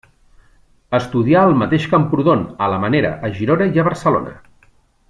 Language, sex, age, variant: Catalan, male, 40-49, Central